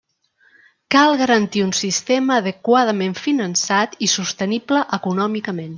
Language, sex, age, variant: Catalan, female, 50-59, Central